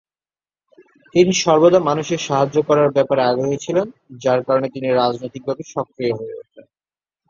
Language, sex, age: Bengali, male, 19-29